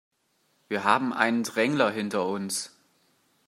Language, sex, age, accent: German, male, 30-39, Deutschland Deutsch